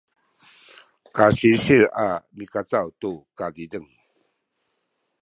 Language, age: Sakizaya, 60-69